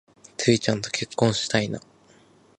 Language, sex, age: Japanese, male, under 19